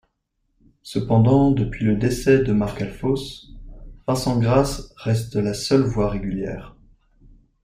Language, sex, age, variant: French, male, 30-39, Français de métropole